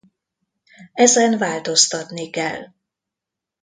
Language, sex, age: Hungarian, female, 50-59